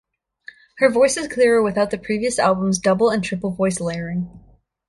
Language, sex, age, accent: English, female, 19-29, United States English